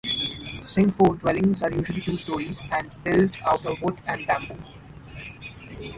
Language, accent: English, India and South Asia (India, Pakistan, Sri Lanka)